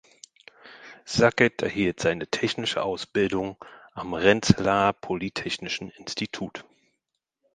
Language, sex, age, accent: German, male, 40-49, Deutschland Deutsch; Hochdeutsch